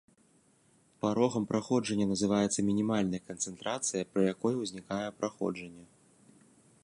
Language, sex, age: Belarusian, male, 19-29